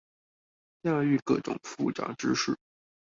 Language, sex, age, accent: Chinese, male, under 19, 出生地：新北市